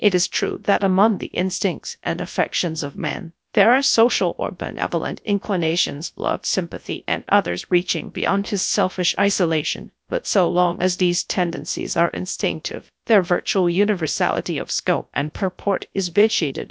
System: TTS, GradTTS